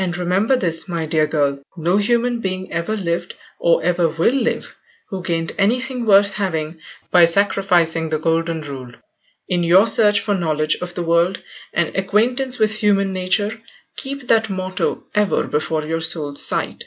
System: none